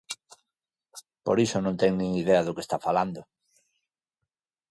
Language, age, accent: Galician, 50-59, Normativo (estándar)